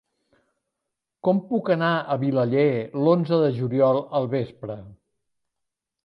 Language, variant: Catalan, Central